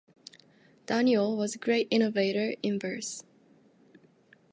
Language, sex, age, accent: English, female, 19-29, United States English